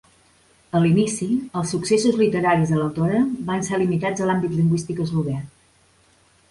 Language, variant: Catalan, Central